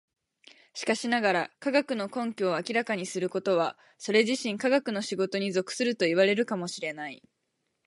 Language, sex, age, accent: Japanese, female, 19-29, 標準語